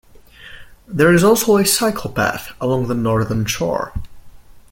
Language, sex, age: English, male, under 19